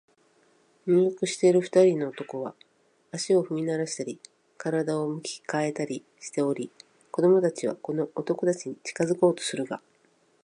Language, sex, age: Japanese, female, 50-59